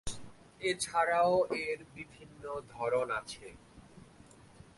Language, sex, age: Bengali, male, 19-29